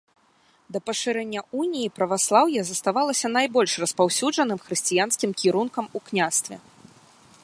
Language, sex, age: Belarusian, female, 19-29